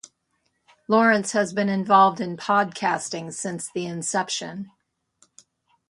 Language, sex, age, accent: English, female, 60-69, United States English